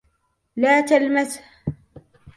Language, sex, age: Arabic, female, 19-29